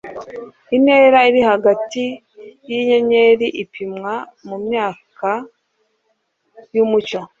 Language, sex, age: Kinyarwanda, female, 30-39